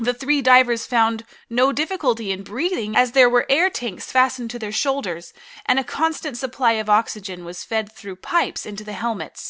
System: none